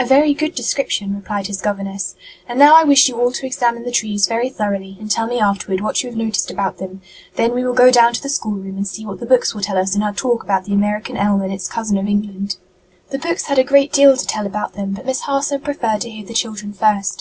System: none